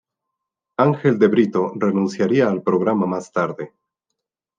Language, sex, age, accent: Spanish, male, 30-39, México